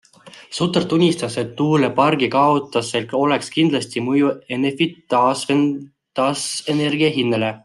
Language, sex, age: Estonian, male, 19-29